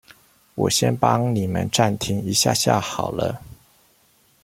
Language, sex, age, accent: Chinese, male, 40-49, 出生地：臺中市